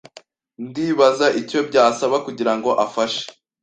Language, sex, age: Kinyarwanda, male, 19-29